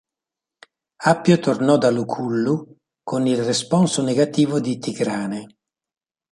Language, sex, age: Italian, male, 60-69